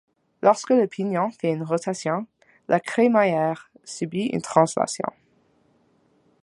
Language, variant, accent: French, Français d'Amérique du Nord, Français du Canada